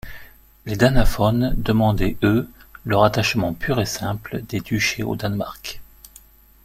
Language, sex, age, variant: French, male, 50-59, Français de métropole